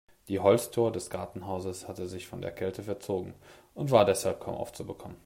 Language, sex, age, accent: German, male, 30-39, Deutschland Deutsch